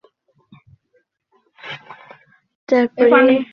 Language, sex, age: Bengali, male, 40-49